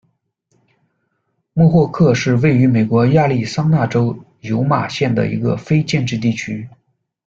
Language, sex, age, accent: Chinese, male, 30-39, 出生地：江苏省